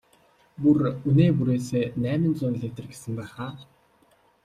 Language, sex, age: Mongolian, male, 19-29